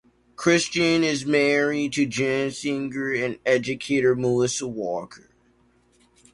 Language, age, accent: English, under 19, United States English